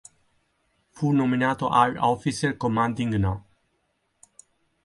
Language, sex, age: Italian, male, 50-59